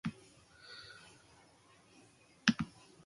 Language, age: Basque, under 19